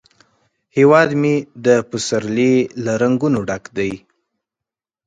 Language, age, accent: Pashto, 19-29, کندهارۍ لهجه